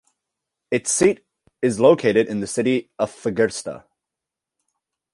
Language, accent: English, New Zealand English